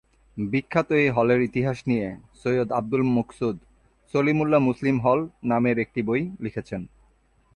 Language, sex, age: Bengali, male, 30-39